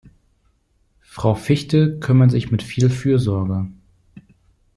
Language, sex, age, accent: German, male, 30-39, Deutschland Deutsch